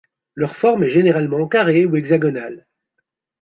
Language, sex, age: French, male, 60-69